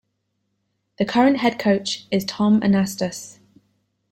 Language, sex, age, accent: English, female, 19-29, England English